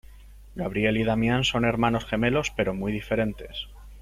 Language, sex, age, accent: Spanish, male, 19-29, España: Sur peninsular (Andalucia, Extremadura, Murcia)